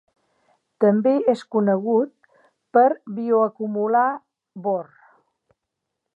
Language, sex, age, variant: Catalan, female, 70-79, Central